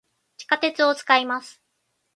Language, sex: Japanese, female